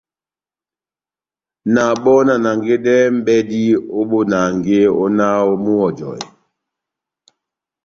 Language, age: Batanga, 60-69